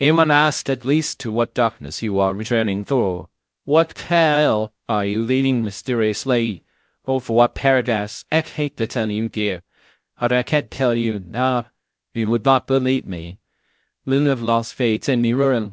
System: TTS, VITS